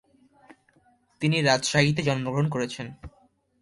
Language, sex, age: Bengali, male, under 19